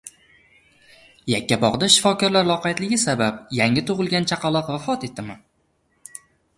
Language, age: Uzbek, 19-29